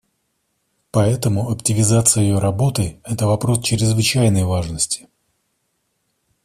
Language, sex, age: Russian, male, 30-39